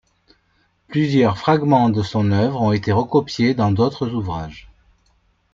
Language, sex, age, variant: French, male, 40-49, Français de métropole